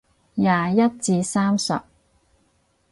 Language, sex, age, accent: Cantonese, female, 30-39, 广州音